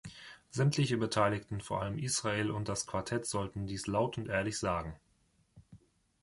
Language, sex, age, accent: German, male, 30-39, Deutschland Deutsch